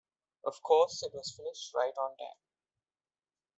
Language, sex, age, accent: English, male, under 19, India and South Asia (India, Pakistan, Sri Lanka)